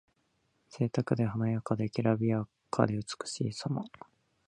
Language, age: Japanese, 19-29